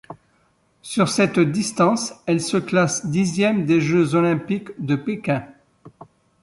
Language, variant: French, Français de métropole